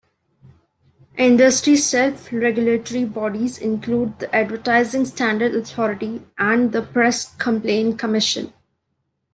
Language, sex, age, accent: English, female, 19-29, India and South Asia (India, Pakistan, Sri Lanka)